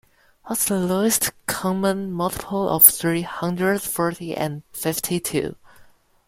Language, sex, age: English, male, 19-29